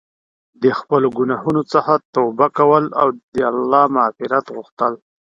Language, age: Pashto, 40-49